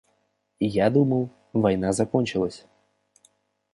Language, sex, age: Russian, male, under 19